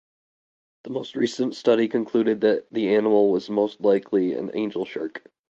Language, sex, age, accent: English, male, 19-29, United States English